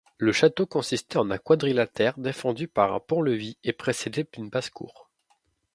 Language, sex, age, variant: French, male, 19-29, Français de métropole